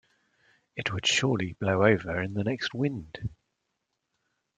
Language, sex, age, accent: English, male, 40-49, England English